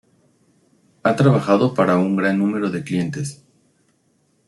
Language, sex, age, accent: Spanish, male, 19-29, México